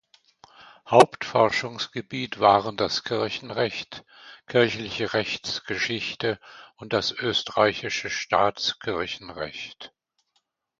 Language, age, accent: German, 70-79, Deutschland Deutsch